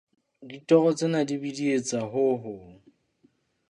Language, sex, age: Southern Sotho, male, 30-39